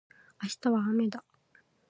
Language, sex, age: Japanese, female, 19-29